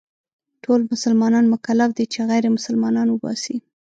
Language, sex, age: Pashto, female, 30-39